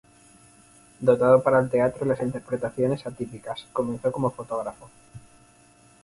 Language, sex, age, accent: Spanish, male, 19-29, España: Norte peninsular (Asturias, Castilla y León, Cantabria, País Vasco, Navarra, Aragón, La Rioja, Guadalajara, Cuenca)